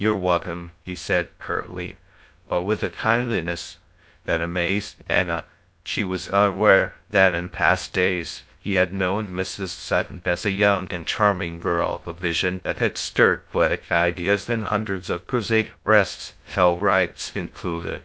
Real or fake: fake